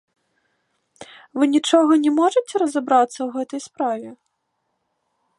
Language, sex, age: Belarusian, female, 19-29